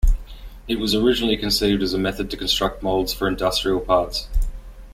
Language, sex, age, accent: English, male, 19-29, Australian English